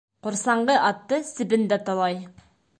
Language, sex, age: Bashkir, female, 19-29